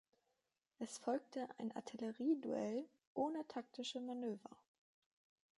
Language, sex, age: German, female, 19-29